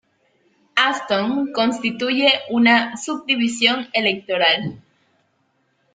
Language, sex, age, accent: Spanish, female, 19-29, Andino-Pacífico: Colombia, Perú, Ecuador, oeste de Bolivia y Venezuela andina